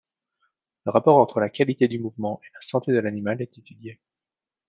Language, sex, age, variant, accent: French, male, 30-39, Français d'Europe, Français de Belgique